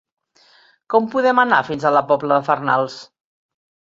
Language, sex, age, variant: Catalan, female, 60-69, Central